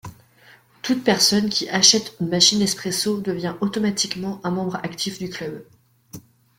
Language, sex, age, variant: French, female, 19-29, Français de métropole